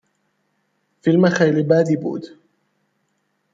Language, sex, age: Persian, male, 19-29